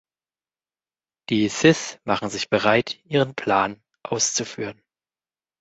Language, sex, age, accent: German, male, 30-39, Deutschland Deutsch